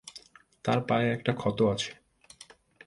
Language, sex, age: Bengali, male, 19-29